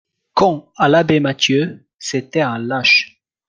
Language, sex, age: French, male, 19-29